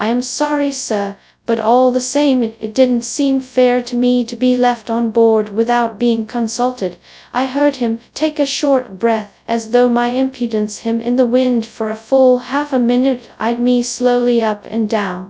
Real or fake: fake